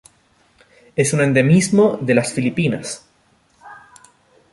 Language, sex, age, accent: Spanish, male, 19-29, Chileno: Chile, Cuyo